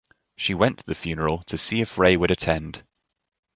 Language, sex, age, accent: English, male, 19-29, England English